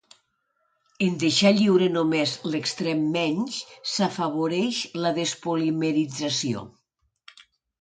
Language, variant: Catalan, Nord-Occidental